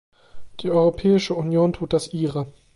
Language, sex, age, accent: German, male, 30-39, Deutschland Deutsch